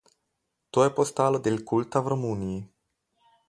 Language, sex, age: Slovenian, male, 40-49